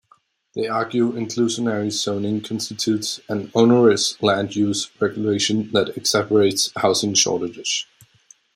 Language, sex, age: English, male, 19-29